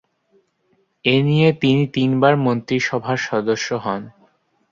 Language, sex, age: Bengali, male, 19-29